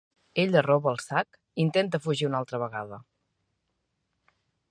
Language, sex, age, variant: Catalan, female, 40-49, Central